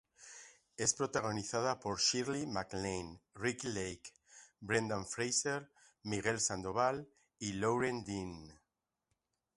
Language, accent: Spanish, España: Centro-Sur peninsular (Madrid, Toledo, Castilla-La Mancha)